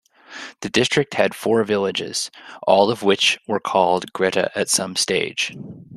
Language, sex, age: English, male, 19-29